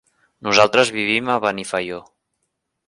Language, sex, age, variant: Catalan, male, 19-29, Central